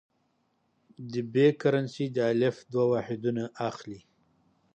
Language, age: Pashto, 40-49